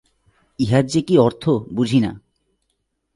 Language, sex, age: Bengali, male, 19-29